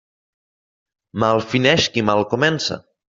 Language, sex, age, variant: Catalan, male, 19-29, Nord-Occidental